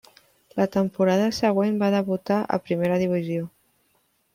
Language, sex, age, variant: Catalan, female, 19-29, Central